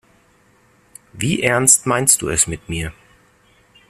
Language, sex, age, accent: German, male, 40-49, Deutschland Deutsch